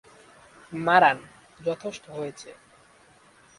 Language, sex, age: Bengali, male, 19-29